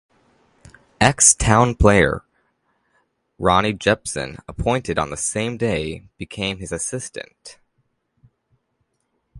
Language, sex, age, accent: English, male, under 19, United States English